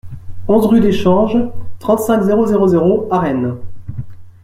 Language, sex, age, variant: French, male, 19-29, Français de métropole